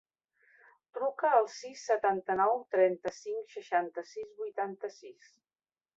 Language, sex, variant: Catalan, female, Central